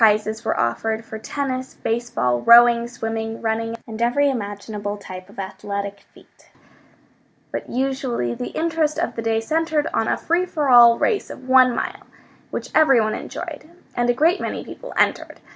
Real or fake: real